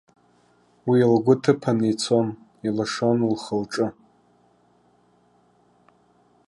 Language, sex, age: Abkhazian, male, 30-39